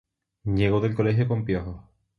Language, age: Spanish, 19-29